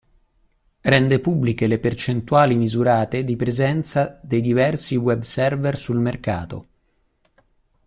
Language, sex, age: Italian, male, 40-49